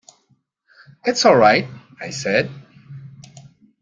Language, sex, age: English, male, 40-49